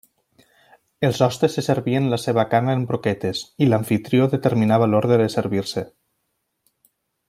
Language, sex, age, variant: Catalan, male, 40-49, Septentrional